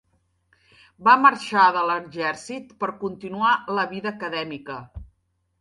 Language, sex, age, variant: Catalan, female, 40-49, Septentrional